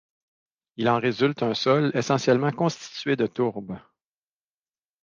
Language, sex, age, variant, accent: French, male, 50-59, Français d'Amérique du Nord, Français du Canada